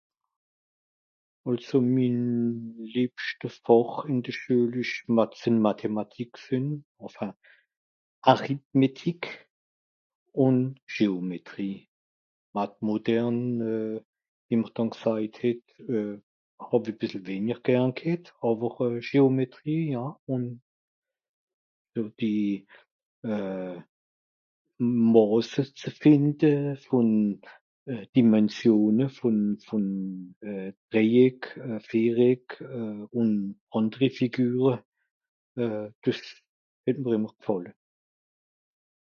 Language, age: Swiss German, 60-69